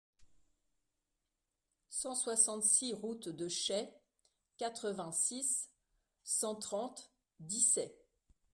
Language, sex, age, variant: French, female, 40-49, Français de métropole